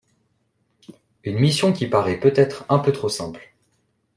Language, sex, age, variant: French, male, 19-29, Français de métropole